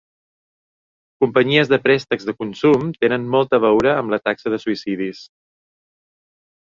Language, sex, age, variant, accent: Catalan, male, 40-49, Balear, menorquí